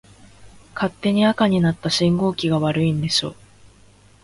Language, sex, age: Japanese, female, 19-29